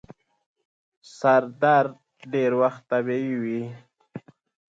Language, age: Pashto, 30-39